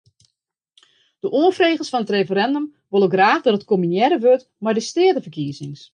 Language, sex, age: Western Frisian, female, 40-49